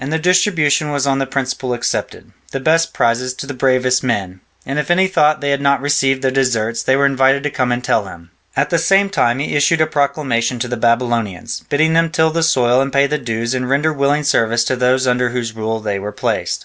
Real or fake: real